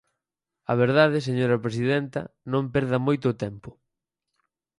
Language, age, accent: Galician, under 19, Normativo (estándar)